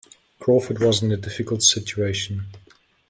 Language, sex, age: English, male, 40-49